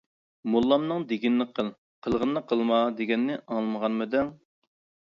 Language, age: Uyghur, 30-39